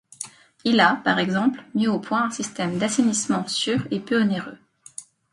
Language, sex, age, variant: French, female, 19-29, Français de métropole